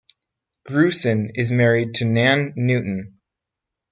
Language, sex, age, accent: English, male, 19-29, United States English